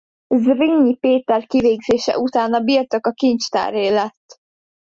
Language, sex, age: Hungarian, female, under 19